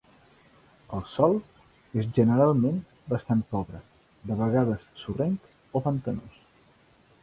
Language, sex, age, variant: Catalan, male, 50-59, Central